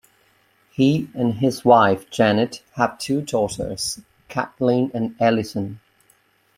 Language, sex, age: English, male, 40-49